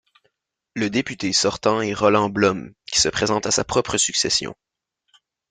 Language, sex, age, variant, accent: French, male, 19-29, Français d'Amérique du Nord, Français du Canada